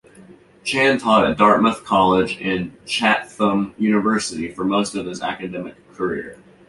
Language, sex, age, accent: English, male, 19-29, United States English